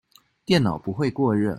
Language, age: Chinese, 30-39